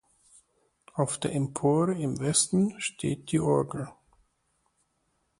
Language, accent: German, Deutschland Deutsch